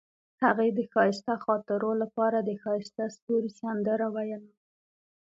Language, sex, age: Pashto, female, 19-29